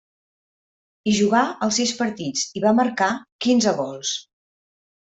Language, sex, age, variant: Catalan, female, 50-59, Central